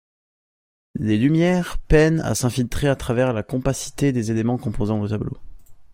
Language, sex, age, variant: French, male, under 19, Français de métropole